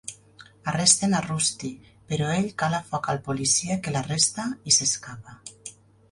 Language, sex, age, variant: Catalan, female, 40-49, Nord-Occidental